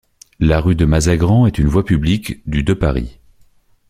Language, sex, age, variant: French, male, 30-39, Français de métropole